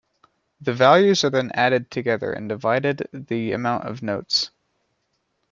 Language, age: English, 30-39